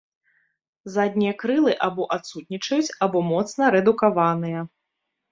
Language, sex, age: Belarusian, female, 30-39